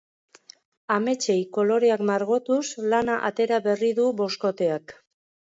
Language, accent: Basque, Mendebalekoa (Araba, Bizkaia, Gipuzkoako mendebaleko herri batzuk)